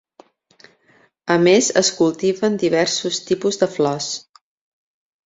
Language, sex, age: Catalan, female, 40-49